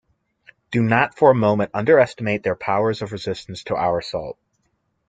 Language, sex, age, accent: English, male, 19-29, United States English